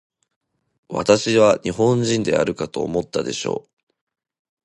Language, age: Japanese, 19-29